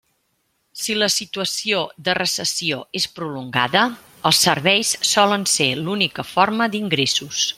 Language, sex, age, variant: Catalan, female, 40-49, Central